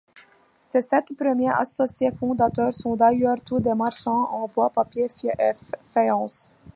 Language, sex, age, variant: French, female, 19-29, Français de métropole